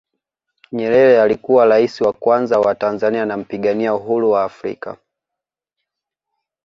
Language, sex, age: Swahili, male, 19-29